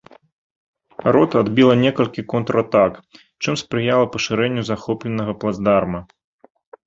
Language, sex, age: Belarusian, male, 30-39